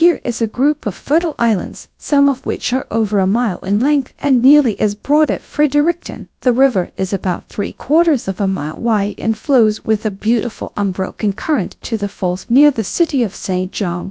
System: TTS, GradTTS